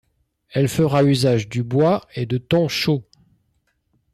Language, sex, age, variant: French, male, 50-59, Français de métropole